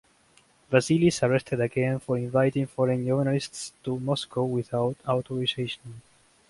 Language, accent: English, England English